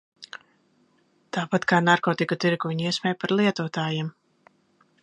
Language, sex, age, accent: Latvian, female, 40-49, Vidzemes